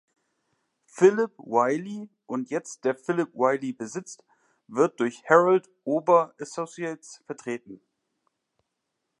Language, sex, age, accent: German, male, 30-39, Deutschland Deutsch